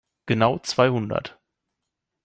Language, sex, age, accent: German, male, 40-49, Deutschland Deutsch